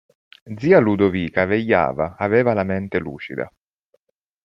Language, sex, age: Italian, male, 30-39